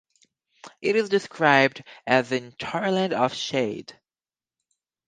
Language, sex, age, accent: English, female, 19-29, United States English